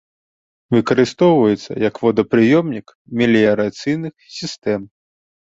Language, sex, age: Belarusian, male, 19-29